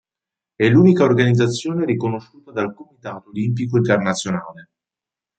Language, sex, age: Italian, male, 30-39